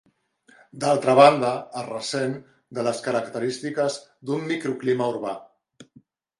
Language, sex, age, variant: Catalan, male, 50-59, Central